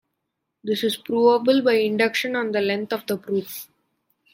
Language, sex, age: English, male, under 19